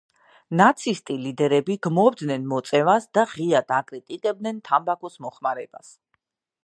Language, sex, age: Georgian, female, 30-39